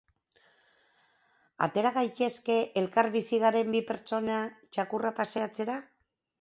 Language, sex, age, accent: Basque, female, 50-59, Mendebalekoa (Araba, Bizkaia, Gipuzkoako mendebaleko herri batzuk)